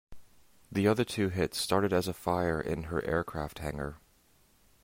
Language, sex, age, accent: English, male, 30-39, New Zealand English